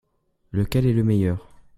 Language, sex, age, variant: French, male, under 19, Français de métropole